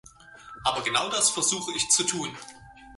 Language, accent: German, Deutschland Deutsch